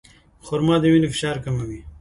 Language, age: Pashto, 19-29